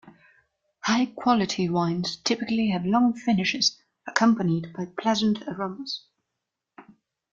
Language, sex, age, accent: English, female, 19-29, England English